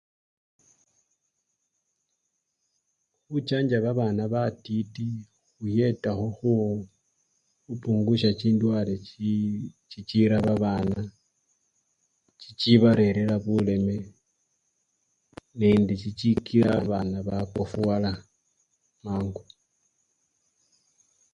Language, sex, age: Luyia, male, 19-29